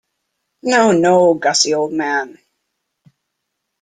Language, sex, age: English, female, 50-59